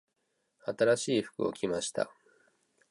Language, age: Japanese, 30-39